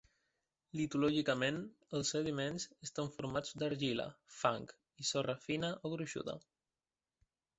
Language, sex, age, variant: Catalan, male, 19-29, Central